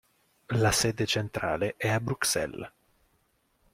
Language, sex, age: Italian, male, 19-29